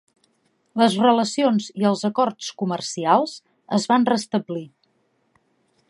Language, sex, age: Catalan, female, 40-49